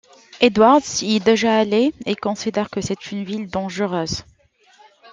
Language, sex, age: French, male, 40-49